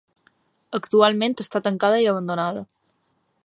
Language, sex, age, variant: Catalan, female, 19-29, Balear